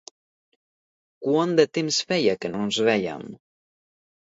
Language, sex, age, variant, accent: Catalan, male, 19-29, Central, central